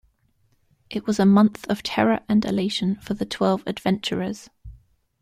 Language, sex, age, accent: English, female, 19-29, England English